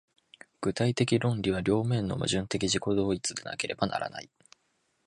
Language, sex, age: Japanese, male, 19-29